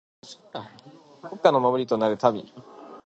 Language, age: Japanese, 19-29